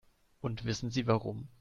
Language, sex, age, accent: German, male, 19-29, Deutschland Deutsch